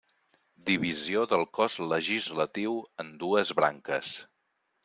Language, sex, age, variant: Catalan, male, 40-49, Central